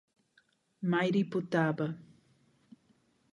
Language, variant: Portuguese, Portuguese (Portugal)